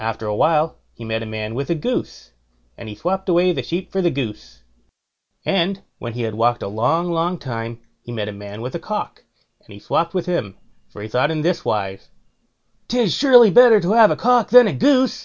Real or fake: real